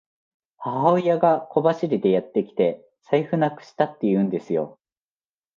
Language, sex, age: Japanese, male, 19-29